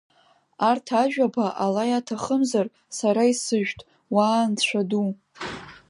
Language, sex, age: Abkhazian, female, under 19